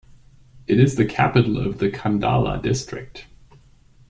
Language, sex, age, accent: English, male, 40-49, United States English